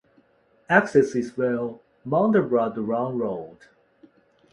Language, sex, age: English, male, 30-39